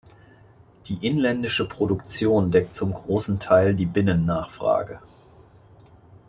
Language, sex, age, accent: German, male, 40-49, Deutschland Deutsch